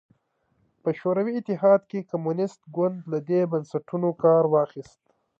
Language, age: Pashto, 19-29